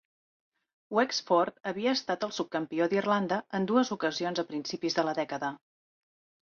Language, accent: Catalan, gironí